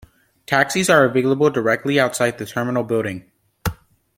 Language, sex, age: English, male, under 19